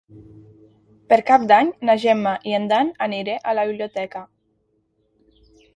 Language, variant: Catalan, Nord-Occidental